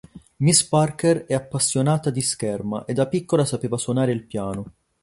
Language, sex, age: Italian, male, 19-29